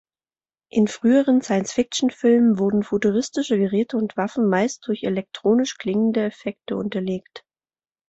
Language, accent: German, Deutschland Deutsch